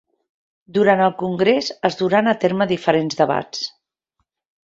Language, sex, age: Catalan, female, 40-49